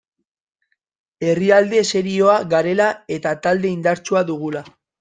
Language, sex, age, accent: Basque, male, 19-29, Mendebalekoa (Araba, Bizkaia, Gipuzkoako mendebaleko herri batzuk)